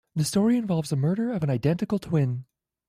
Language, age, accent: English, 19-29, United States English